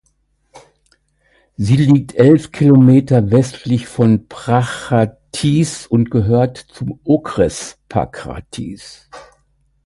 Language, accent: German, Deutschland Deutsch